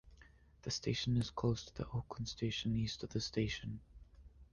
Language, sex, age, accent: English, male, under 19, United States English